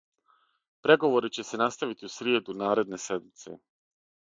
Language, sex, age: Serbian, male, 30-39